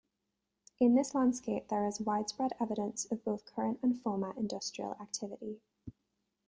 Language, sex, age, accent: English, female, 30-39, England English